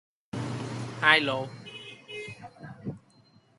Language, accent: English, England English